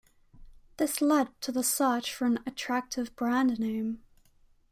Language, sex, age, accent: English, female, 19-29, England English